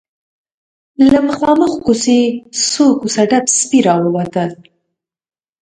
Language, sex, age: Pashto, female, 19-29